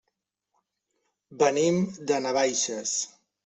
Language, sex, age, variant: Catalan, male, 30-39, Central